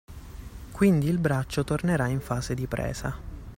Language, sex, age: Italian, male, 19-29